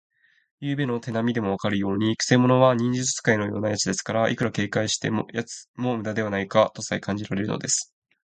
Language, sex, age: Japanese, male, 19-29